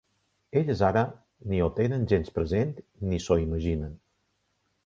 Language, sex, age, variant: Catalan, male, 50-59, Balear